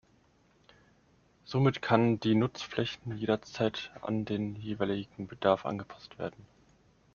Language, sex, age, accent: German, male, 19-29, Deutschland Deutsch